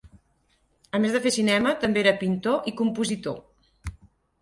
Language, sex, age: Catalan, female, 50-59